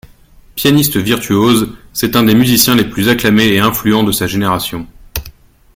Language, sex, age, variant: French, male, 30-39, Français de métropole